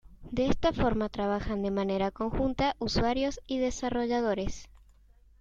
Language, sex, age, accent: Spanish, female, under 19, Rioplatense: Argentina, Uruguay, este de Bolivia, Paraguay